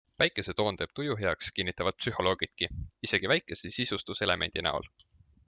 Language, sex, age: Estonian, male, 19-29